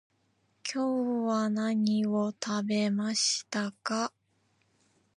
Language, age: Japanese, 19-29